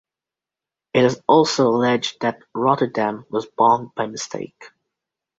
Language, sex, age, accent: English, male, under 19, England English